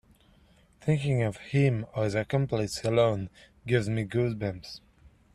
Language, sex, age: English, male, 30-39